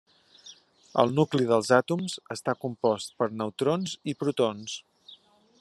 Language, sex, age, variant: Catalan, male, 40-49, Central